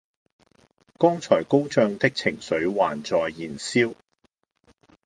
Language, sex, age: Cantonese, male, 50-59